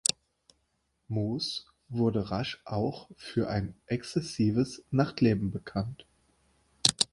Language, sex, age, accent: German, male, 40-49, Deutschland Deutsch